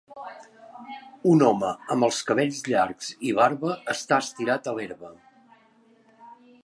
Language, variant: Catalan, Central